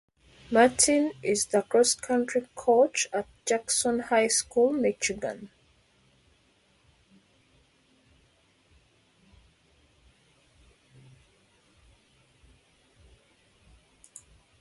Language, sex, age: English, female, 30-39